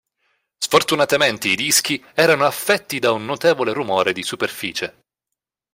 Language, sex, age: Italian, male, 19-29